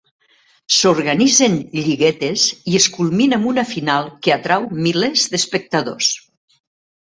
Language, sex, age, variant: Catalan, female, 60-69, Central